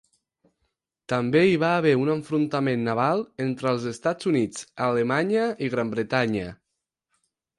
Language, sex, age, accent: Catalan, male, 19-29, aprenent (recent, des del castellà)